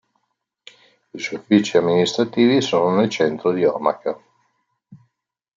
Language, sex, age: Italian, male, 50-59